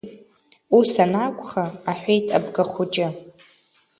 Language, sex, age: Abkhazian, female, under 19